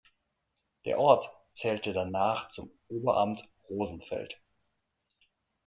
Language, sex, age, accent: German, male, 40-49, Deutschland Deutsch